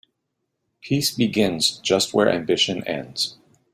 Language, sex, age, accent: English, male, 40-49, United States English